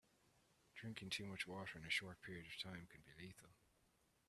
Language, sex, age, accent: English, male, 19-29, Irish English